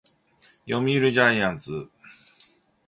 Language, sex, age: Japanese, male, 50-59